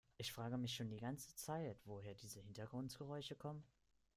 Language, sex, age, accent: German, male, 19-29, Deutschland Deutsch